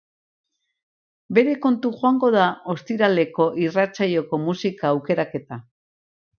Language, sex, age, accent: Basque, female, 70-79, Mendebalekoa (Araba, Bizkaia, Gipuzkoako mendebaleko herri batzuk)